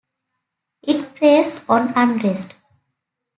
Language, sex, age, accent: English, female, 19-29, United States English